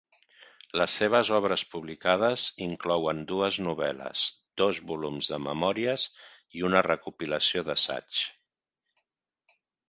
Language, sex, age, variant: Catalan, male, 50-59, Central